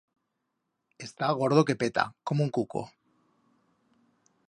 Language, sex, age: Aragonese, male, 40-49